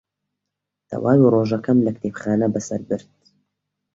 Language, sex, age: Central Kurdish, female, under 19